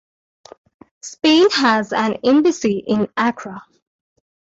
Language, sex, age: English, female, under 19